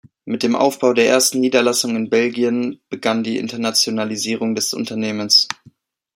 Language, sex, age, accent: German, male, under 19, Deutschland Deutsch